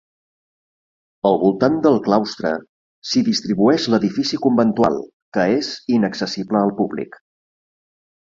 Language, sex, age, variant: Catalan, male, 40-49, Septentrional